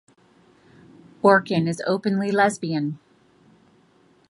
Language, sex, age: English, female, 40-49